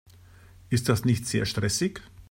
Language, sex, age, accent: German, male, 50-59, Deutschland Deutsch